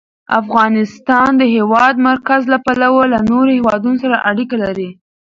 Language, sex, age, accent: Pashto, female, under 19, کندهاری لهجه